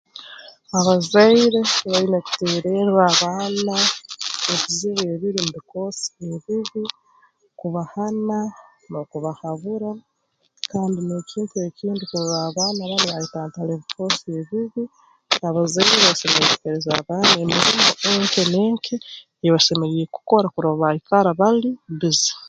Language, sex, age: Tooro, female, 19-29